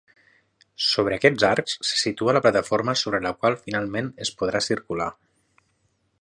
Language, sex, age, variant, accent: Catalan, male, 30-39, Nord-Occidental, Lleidatà